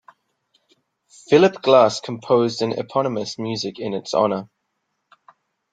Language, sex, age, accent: English, male, 19-29, England English